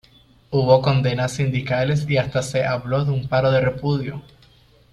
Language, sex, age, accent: Spanish, male, under 19, Caribe: Cuba, Venezuela, Puerto Rico, República Dominicana, Panamá, Colombia caribeña, México caribeño, Costa del golfo de México